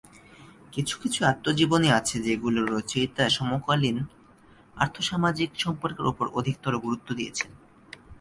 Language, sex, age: Bengali, male, under 19